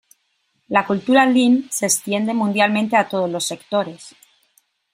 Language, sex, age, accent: Spanish, female, 40-49, España: Norte peninsular (Asturias, Castilla y León, Cantabria, País Vasco, Navarra, Aragón, La Rioja, Guadalajara, Cuenca)